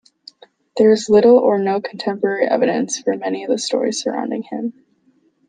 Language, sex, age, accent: English, female, under 19, United States English